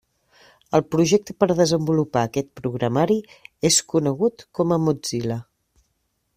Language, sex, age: Catalan, female, 40-49